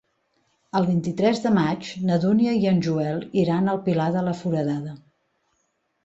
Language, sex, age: Catalan, female, 50-59